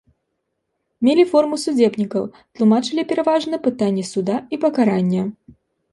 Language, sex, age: Belarusian, female, 19-29